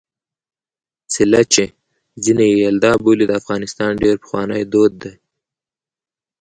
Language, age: Pashto, 19-29